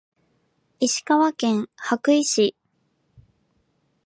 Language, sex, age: Japanese, female, 19-29